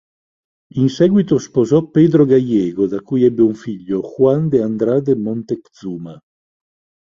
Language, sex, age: Italian, male, 50-59